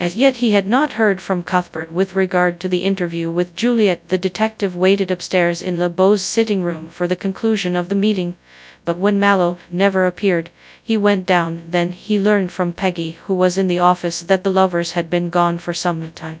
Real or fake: fake